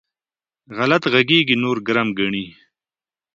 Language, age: Pashto, 30-39